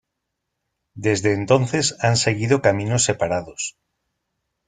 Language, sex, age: Spanish, male, 40-49